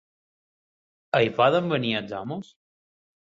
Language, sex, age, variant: Catalan, male, 30-39, Balear